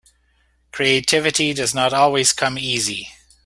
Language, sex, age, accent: English, male, 40-49, Canadian English